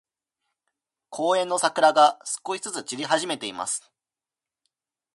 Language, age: Japanese, 19-29